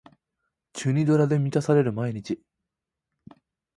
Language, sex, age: Japanese, male, 19-29